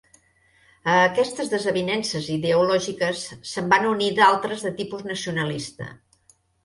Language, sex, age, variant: Catalan, female, 60-69, Central